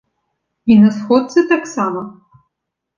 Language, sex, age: Belarusian, female, 19-29